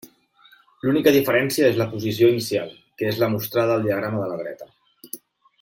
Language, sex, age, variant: Catalan, male, 30-39, Septentrional